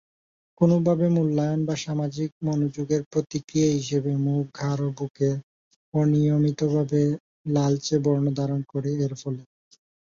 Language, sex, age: Bengali, male, 19-29